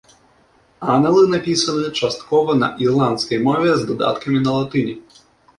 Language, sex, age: Belarusian, male, 19-29